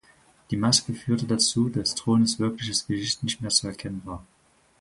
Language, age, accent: German, 19-29, Deutschland Deutsch